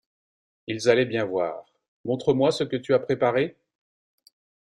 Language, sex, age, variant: French, male, 50-59, Français de métropole